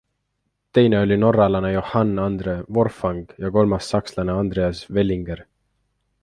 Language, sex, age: Estonian, male, 19-29